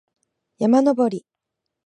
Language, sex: Japanese, female